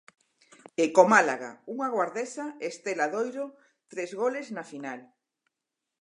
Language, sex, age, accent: Galician, female, 60-69, Normativo (estándar)